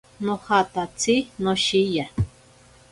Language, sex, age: Ashéninka Perené, female, 40-49